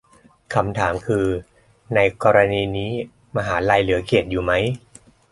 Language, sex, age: Thai, male, 30-39